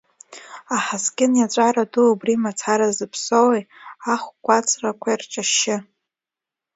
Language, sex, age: Abkhazian, female, under 19